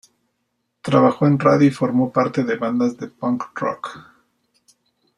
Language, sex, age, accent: Spanish, male, 40-49, México